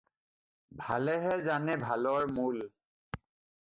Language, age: Assamese, 40-49